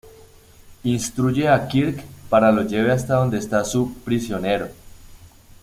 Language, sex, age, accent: Spanish, male, 19-29, Andino-Pacífico: Colombia, Perú, Ecuador, oeste de Bolivia y Venezuela andina